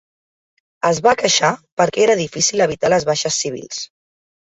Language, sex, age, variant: Catalan, female, 30-39, Central